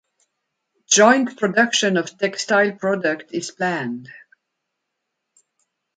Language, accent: English, French